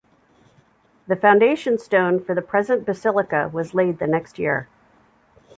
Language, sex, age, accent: English, female, 50-59, United States English